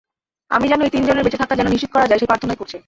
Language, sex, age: Bengali, female, 19-29